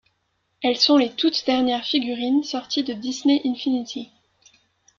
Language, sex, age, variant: French, female, 19-29, Français de métropole